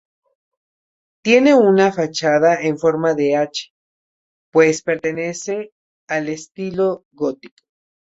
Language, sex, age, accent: Spanish, male, 19-29, México